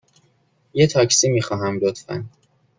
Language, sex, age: Persian, male, 19-29